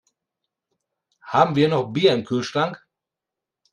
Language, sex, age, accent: German, male, 40-49, Deutschland Deutsch